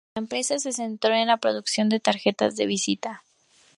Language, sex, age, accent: Spanish, female, 19-29, México